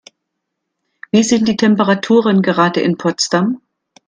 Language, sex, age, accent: German, female, 50-59, Deutschland Deutsch